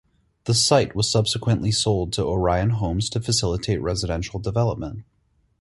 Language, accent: English, United States English